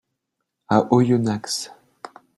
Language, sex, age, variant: French, male, 40-49, Français de métropole